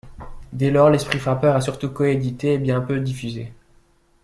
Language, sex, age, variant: French, male, 19-29, Français de métropole